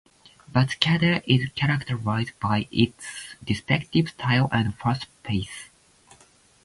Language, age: English, 19-29